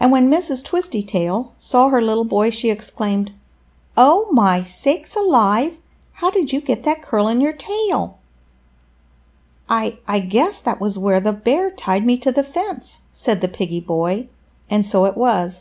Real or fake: real